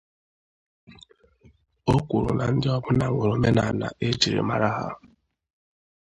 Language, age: Igbo, 30-39